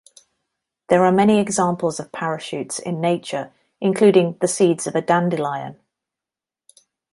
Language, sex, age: English, female, 30-39